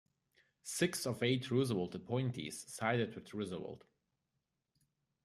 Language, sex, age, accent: English, male, 19-29, United States English